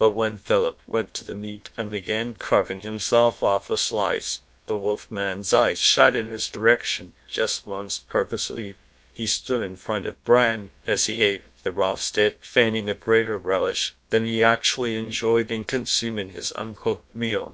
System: TTS, GlowTTS